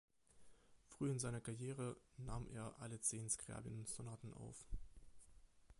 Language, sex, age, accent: German, male, 30-39, Deutschland Deutsch